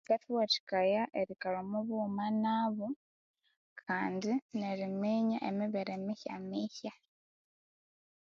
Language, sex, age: Konzo, female, 19-29